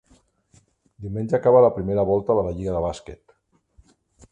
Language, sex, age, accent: Catalan, male, 60-69, aprenent (recent, des del castellà)